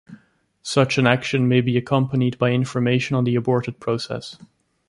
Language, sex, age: English, male, 19-29